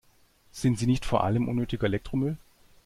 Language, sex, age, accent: German, male, 30-39, Deutschland Deutsch